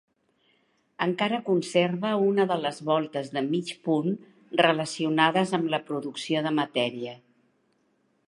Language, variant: Catalan, Central